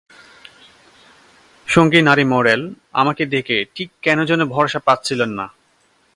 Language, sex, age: Bengali, male, 19-29